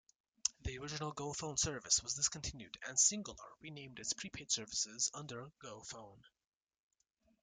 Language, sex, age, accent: English, male, 19-29, United States English